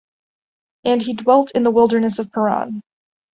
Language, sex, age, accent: English, female, 19-29, United States English